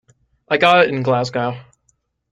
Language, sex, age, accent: English, male, 19-29, United States English